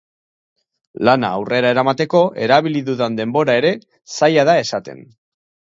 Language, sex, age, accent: Basque, male, 30-39, Mendebalekoa (Araba, Bizkaia, Gipuzkoako mendebaleko herri batzuk)